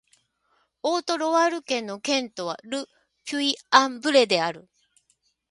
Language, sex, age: Japanese, female, 60-69